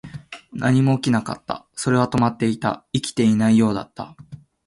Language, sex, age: Japanese, male, 19-29